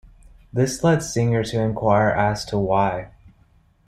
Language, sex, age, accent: English, male, 19-29, United States English